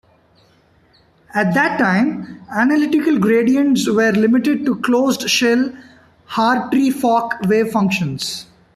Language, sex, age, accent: English, male, 30-39, India and South Asia (India, Pakistan, Sri Lanka)